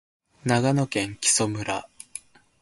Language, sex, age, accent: Japanese, male, 19-29, 標準語